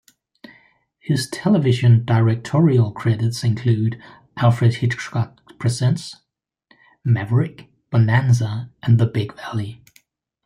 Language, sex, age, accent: English, male, 40-49, England English